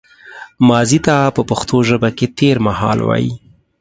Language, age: Pashto, 30-39